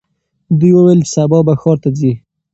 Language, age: Pashto, 19-29